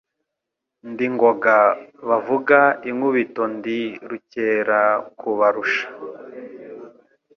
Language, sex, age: Kinyarwanda, male, 19-29